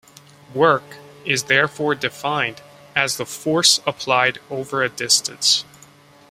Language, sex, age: English, male, 19-29